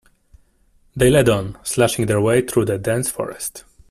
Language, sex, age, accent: English, male, 19-29, England English